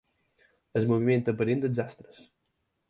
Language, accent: Catalan, mallorquí